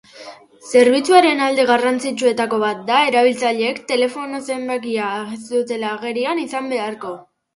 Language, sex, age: Basque, female, under 19